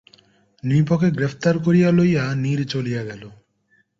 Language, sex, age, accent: Bengali, male, 19-29, প্রমিত